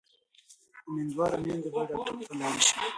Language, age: Pashto, 30-39